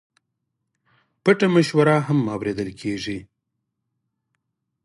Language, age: Pashto, 30-39